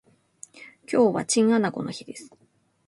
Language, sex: Japanese, female